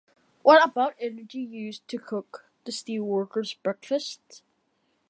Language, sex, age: English, male, under 19